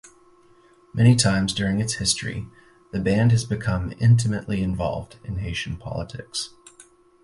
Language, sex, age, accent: English, male, 30-39, United States English